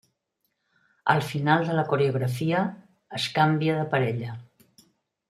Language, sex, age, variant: Catalan, female, 70-79, Central